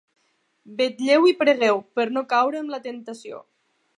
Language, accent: Catalan, Tortosí